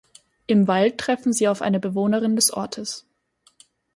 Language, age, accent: German, 19-29, Österreichisches Deutsch